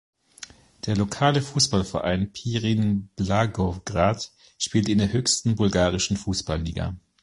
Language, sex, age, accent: German, male, 40-49, Deutschland Deutsch